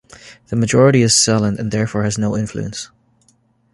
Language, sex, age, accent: English, male, 19-29, Irish English